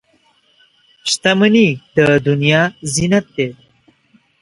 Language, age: Pashto, 19-29